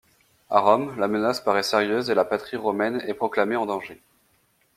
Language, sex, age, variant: French, male, 19-29, Français de métropole